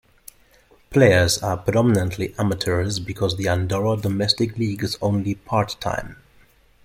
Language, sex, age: English, male, 30-39